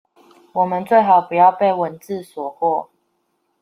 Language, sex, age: Chinese, female, 19-29